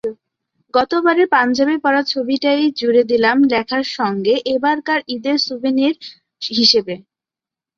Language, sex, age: Bengali, male, 30-39